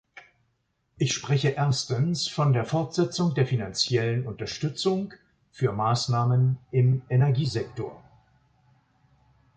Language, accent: German, Deutschland Deutsch